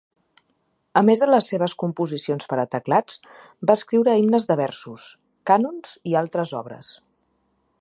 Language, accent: Catalan, central; nord-occidental